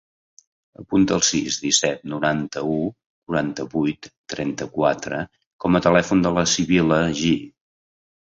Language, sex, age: Catalan, male, 50-59